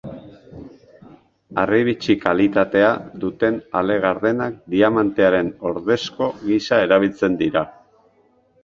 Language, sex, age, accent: Basque, male, 50-59, Mendebalekoa (Araba, Bizkaia, Gipuzkoako mendebaleko herri batzuk)